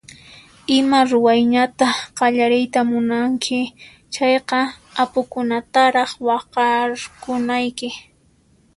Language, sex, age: Puno Quechua, female, 19-29